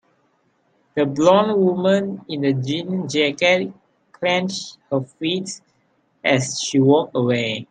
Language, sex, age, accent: English, male, 19-29, Malaysian English